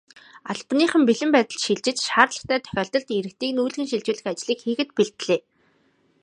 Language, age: Mongolian, 19-29